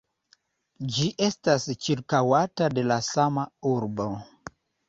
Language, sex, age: Esperanto, male, 40-49